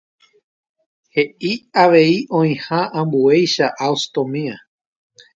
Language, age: Guarani, 40-49